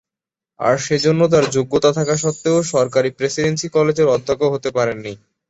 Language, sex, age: Bengali, male, 19-29